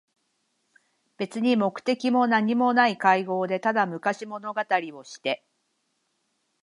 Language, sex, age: Japanese, female, 30-39